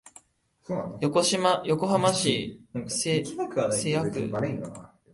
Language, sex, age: Japanese, male, 19-29